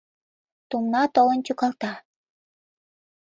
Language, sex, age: Mari, female, 19-29